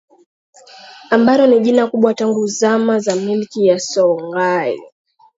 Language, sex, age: Swahili, female, 19-29